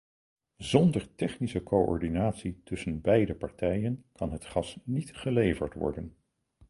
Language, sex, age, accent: Dutch, male, 60-69, Nederlands Nederlands